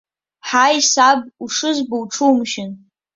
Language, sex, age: Abkhazian, female, under 19